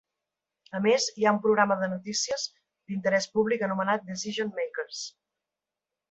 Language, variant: Catalan, Central